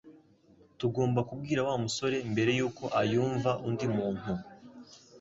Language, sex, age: Kinyarwanda, male, 19-29